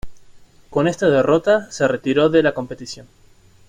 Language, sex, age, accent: Spanish, male, 19-29, Rioplatense: Argentina, Uruguay, este de Bolivia, Paraguay